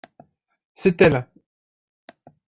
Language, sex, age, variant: French, male, 60-69, Français de métropole